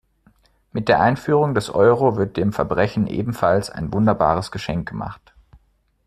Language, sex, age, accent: German, male, 30-39, Deutschland Deutsch